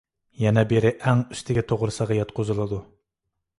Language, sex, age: Uyghur, male, 19-29